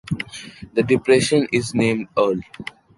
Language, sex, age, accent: English, male, 19-29, India and South Asia (India, Pakistan, Sri Lanka)